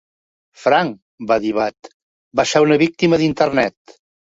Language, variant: Catalan, Central